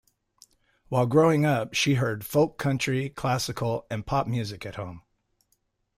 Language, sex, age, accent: English, male, 50-59, United States English